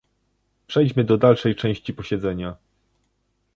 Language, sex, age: Polish, male, 30-39